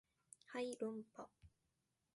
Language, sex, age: Japanese, female, 19-29